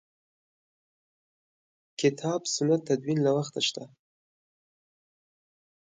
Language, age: Pashto, 19-29